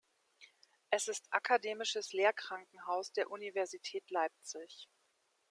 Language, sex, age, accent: German, female, 30-39, Deutschland Deutsch